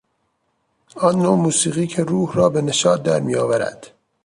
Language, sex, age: Persian, male, 30-39